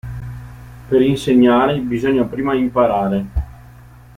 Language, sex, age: Italian, male, 19-29